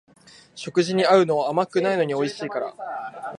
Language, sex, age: Japanese, male, 19-29